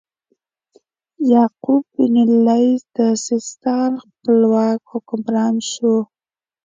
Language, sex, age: Pashto, female, 19-29